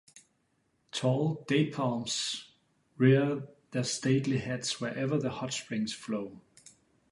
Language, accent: English, German English